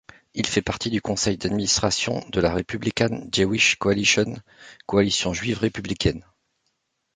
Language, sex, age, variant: French, male, 40-49, Français de métropole